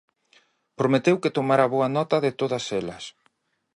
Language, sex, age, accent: Galician, male, 40-49, Normativo (estándar)